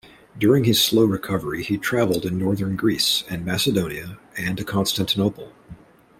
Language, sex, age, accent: English, male, 30-39, United States English